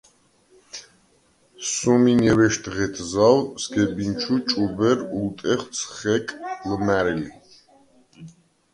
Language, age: Svan, 40-49